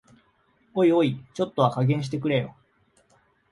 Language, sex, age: Japanese, male, 30-39